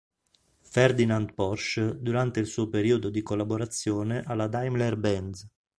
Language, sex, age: Italian, male, 30-39